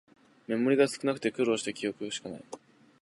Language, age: Japanese, under 19